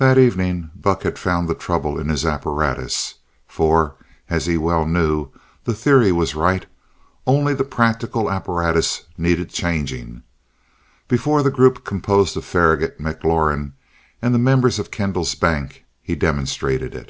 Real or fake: real